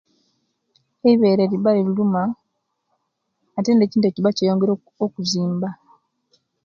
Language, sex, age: Kenyi, female, 19-29